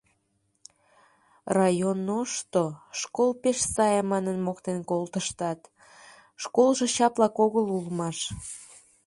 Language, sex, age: Mari, female, 19-29